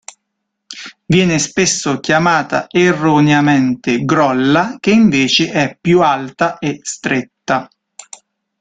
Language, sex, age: Italian, male, 30-39